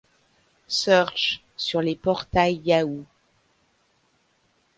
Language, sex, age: French, female, 50-59